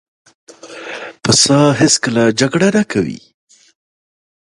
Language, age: Pashto, 30-39